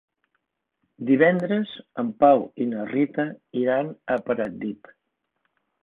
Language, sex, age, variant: Catalan, male, 60-69, Central